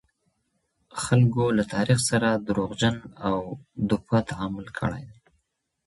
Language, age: Pashto, 30-39